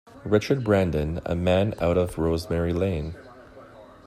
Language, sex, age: English, male, 30-39